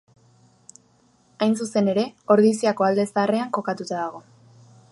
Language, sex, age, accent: Basque, female, under 19, Erdialdekoa edo Nafarra (Gipuzkoa, Nafarroa)